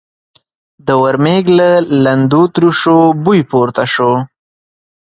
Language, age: Pashto, 19-29